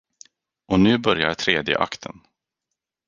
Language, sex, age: Swedish, male, 19-29